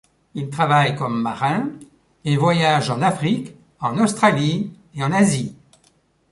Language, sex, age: French, male, 70-79